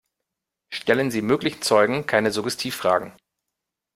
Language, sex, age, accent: German, male, 30-39, Deutschland Deutsch